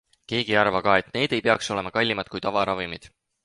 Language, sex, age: Estonian, male, 19-29